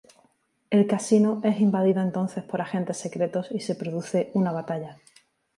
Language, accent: Spanish, España: Sur peninsular (Andalucia, Extremadura, Murcia)